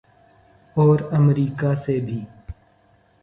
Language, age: Urdu, 19-29